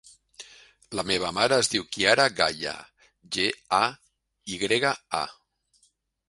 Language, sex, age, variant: Catalan, male, 50-59, Central